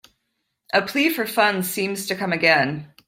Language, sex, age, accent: English, female, 30-39, United States English